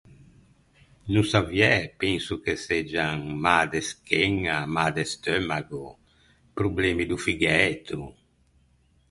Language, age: Ligurian, 70-79